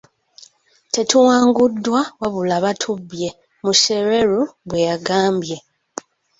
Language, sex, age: Ganda, female, 19-29